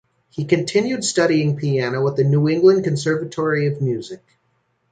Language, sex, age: English, male, 40-49